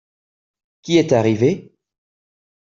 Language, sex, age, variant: French, male, 40-49, Français de métropole